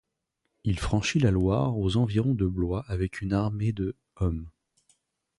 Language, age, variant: French, 30-39, Français de métropole